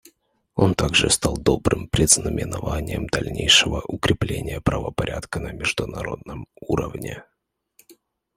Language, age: Russian, 19-29